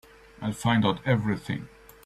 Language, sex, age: English, male, 40-49